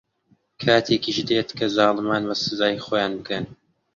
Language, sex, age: Central Kurdish, male, under 19